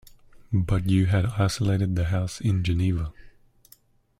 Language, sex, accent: English, male, Australian English